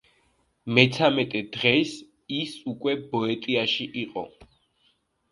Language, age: Georgian, 19-29